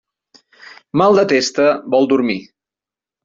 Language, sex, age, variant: Catalan, male, 40-49, Central